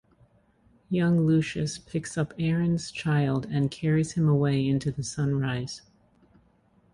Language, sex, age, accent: English, female, 30-39, United States English